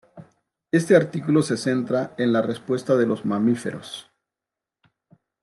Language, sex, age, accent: Spanish, male, 50-59, México